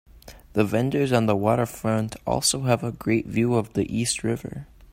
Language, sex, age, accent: English, male, under 19, United States English